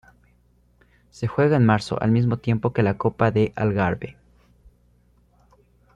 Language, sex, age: Spanish, male, under 19